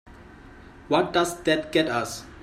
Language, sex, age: English, male, 19-29